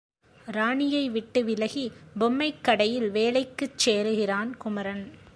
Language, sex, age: Tamil, female, 30-39